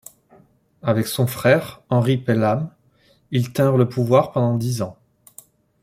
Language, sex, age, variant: French, male, 30-39, Français de métropole